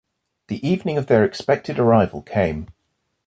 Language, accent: English, England English